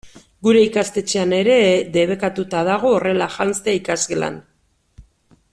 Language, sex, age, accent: Basque, female, 40-49, Mendebalekoa (Araba, Bizkaia, Gipuzkoako mendebaleko herri batzuk)